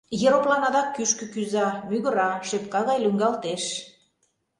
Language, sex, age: Mari, female, 50-59